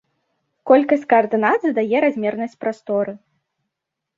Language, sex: Belarusian, female